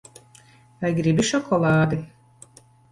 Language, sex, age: Latvian, female, 50-59